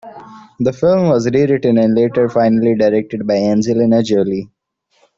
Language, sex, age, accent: English, male, 19-29, India and South Asia (India, Pakistan, Sri Lanka)